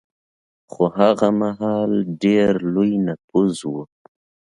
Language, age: Pashto, 19-29